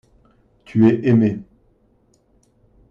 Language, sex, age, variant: French, male, 40-49, Français de métropole